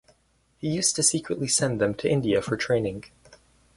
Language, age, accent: English, 19-29, United States English